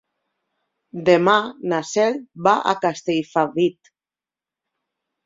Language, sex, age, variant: Catalan, female, 40-49, Central